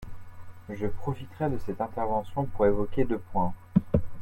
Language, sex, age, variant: French, male, 19-29, Français de métropole